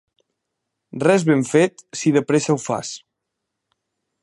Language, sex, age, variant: Catalan, male, under 19, Central